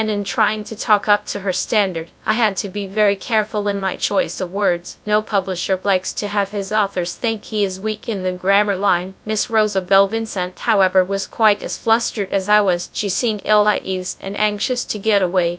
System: TTS, GradTTS